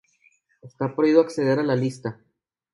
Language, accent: Spanish, México